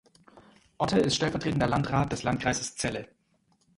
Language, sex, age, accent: German, male, 30-39, Deutschland Deutsch